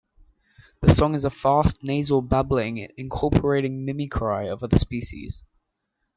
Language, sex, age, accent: English, male, under 19, Australian English